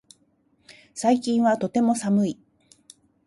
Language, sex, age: Japanese, female, 50-59